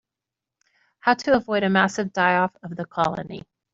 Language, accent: English, United States English